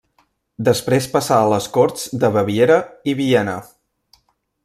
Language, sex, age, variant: Catalan, male, 19-29, Central